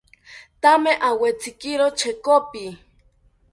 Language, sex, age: South Ucayali Ashéninka, female, under 19